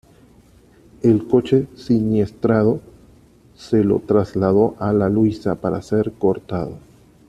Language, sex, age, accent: Spanish, male, 30-39, Caribe: Cuba, Venezuela, Puerto Rico, República Dominicana, Panamá, Colombia caribeña, México caribeño, Costa del golfo de México